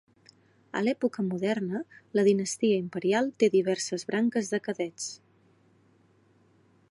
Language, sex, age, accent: Catalan, female, 19-29, central; nord-occidental